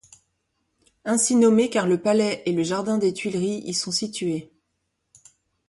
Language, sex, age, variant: French, female, 40-49, Français de métropole